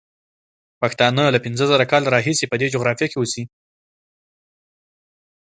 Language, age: Pashto, 19-29